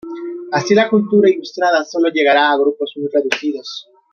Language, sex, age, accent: Spanish, male, 30-39, México